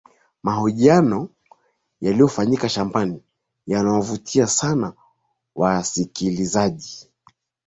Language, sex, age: Swahili, male, 30-39